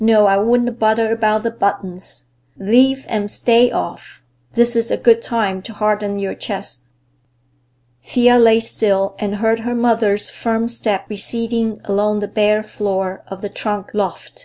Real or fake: real